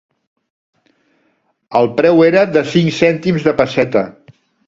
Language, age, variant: Catalan, 50-59, Central